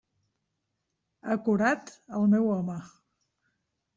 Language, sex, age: Catalan, female, 90+